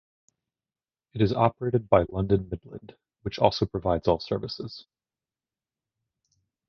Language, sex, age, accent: English, male, 30-39, United States English